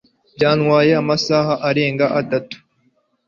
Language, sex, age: Kinyarwanda, male, under 19